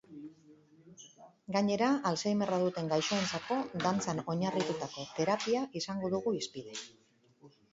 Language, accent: Basque, Mendebalekoa (Araba, Bizkaia, Gipuzkoako mendebaleko herri batzuk)